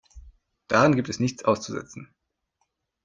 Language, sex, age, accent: German, male, 19-29, Deutschland Deutsch